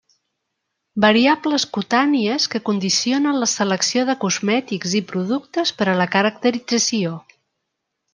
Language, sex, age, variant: Catalan, female, 50-59, Central